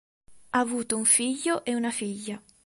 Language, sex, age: Italian, female, 19-29